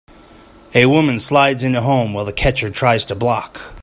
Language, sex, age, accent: English, male, 40-49, Canadian English